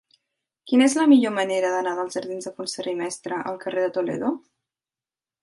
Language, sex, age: Catalan, female, 19-29